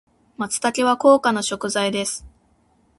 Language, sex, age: Japanese, female, 19-29